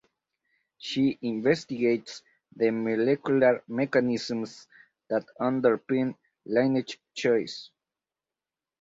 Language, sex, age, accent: English, male, 19-29, United States English